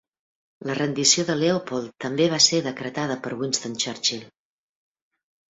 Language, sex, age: Catalan, female, 60-69